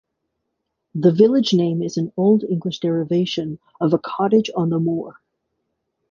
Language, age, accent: English, 40-49, United States English